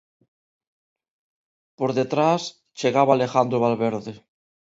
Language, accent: Galician, Neofalante